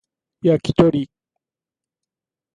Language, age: Japanese, 50-59